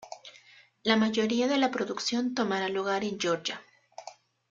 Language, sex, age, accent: Spanish, female, 19-29, México